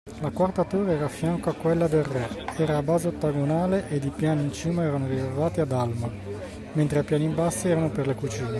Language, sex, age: Italian, male, 40-49